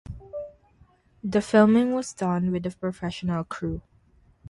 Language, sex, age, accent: English, female, 19-29, United States English; Filipino